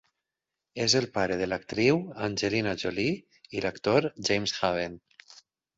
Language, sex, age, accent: Catalan, male, 40-49, valencià